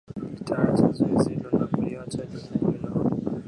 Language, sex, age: Swahili, male, 19-29